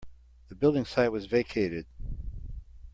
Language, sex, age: English, male, 70-79